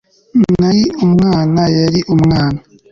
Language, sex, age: Kinyarwanda, male, 19-29